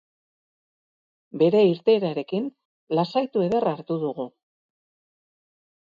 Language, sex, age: Basque, female, 40-49